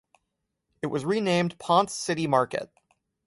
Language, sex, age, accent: English, male, 30-39, United States English